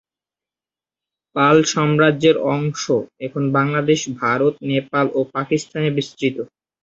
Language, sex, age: Bengali, male, 19-29